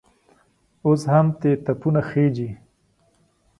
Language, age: Pashto, 30-39